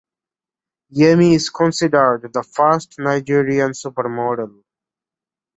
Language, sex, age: English, male, 19-29